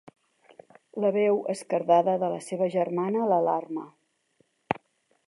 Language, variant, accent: Catalan, Central, central